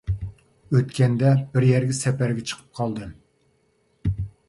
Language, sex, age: Uyghur, male, 40-49